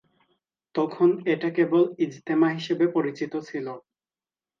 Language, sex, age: Bengali, male, 19-29